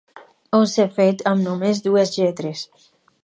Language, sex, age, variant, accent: Catalan, female, under 19, Alacantí, valencià